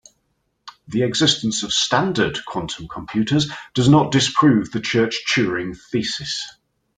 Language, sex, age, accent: English, male, 40-49, England English